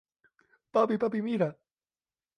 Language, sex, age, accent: Spanish, male, 19-29, España: Islas Canarias